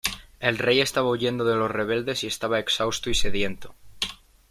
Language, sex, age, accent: Spanish, male, 19-29, España: Norte peninsular (Asturias, Castilla y León, Cantabria, País Vasco, Navarra, Aragón, La Rioja, Guadalajara, Cuenca)